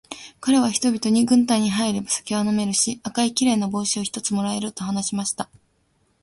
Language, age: Japanese, 19-29